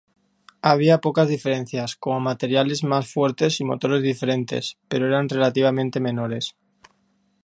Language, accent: Spanish, España: Norte peninsular (Asturias, Castilla y León, Cantabria, País Vasco, Navarra, Aragón, La Rioja, Guadalajara, Cuenca)